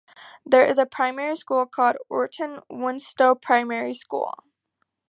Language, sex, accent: English, female, United States English